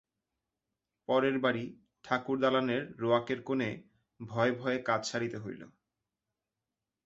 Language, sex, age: Bengali, male, 19-29